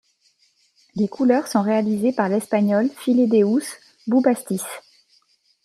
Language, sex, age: French, female, 40-49